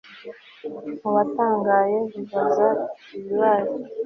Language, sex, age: Kinyarwanda, female, 19-29